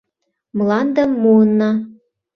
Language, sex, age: Mari, female, 19-29